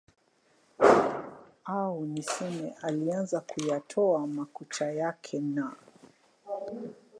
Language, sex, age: Swahili, female, 60-69